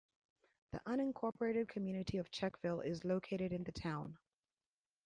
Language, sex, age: English, female, 40-49